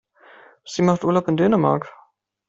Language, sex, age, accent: German, male, 19-29, Deutschland Deutsch